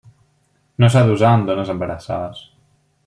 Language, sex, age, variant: Catalan, male, 19-29, Central